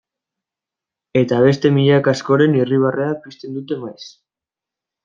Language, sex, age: Basque, male, 19-29